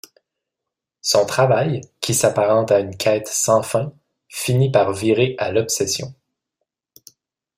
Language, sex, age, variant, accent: French, male, 30-39, Français d'Amérique du Nord, Français du Canada